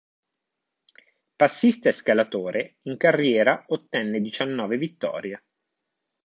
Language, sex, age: Italian, male, 40-49